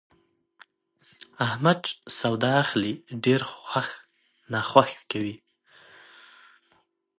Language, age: Pashto, 30-39